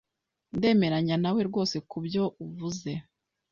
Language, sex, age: Kinyarwanda, female, 19-29